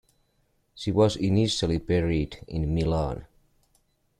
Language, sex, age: English, male, 30-39